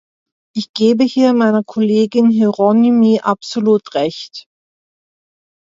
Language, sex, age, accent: German, female, 40-49, Österreichisches Deutsch